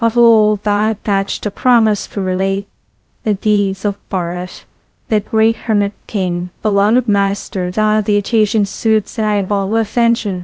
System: TTS, VITS